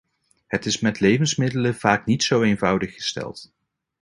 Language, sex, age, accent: Dutch, male, 30-39, Nederlands Nederlands